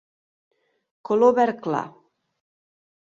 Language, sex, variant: Catalan, female, Nord-Occidental